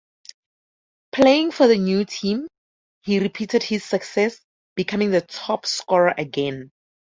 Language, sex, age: English, female, 19-29